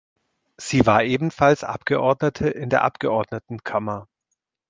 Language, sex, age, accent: German, male, 30-39, Deutschland Deutsch